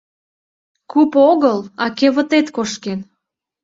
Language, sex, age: Mari, female, 19-29